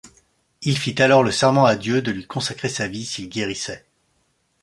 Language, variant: French, Français de métropole